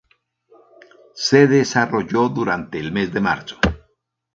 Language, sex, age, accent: Spanish, male, 60-69, Andino-Pacífico: Colombia, Perú, Ecuador, oeste de Bolivia y Venezuela andina